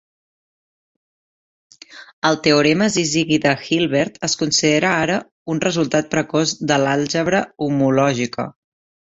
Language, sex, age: Catalan, female, 30-39